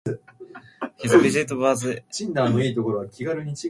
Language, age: English, 19-29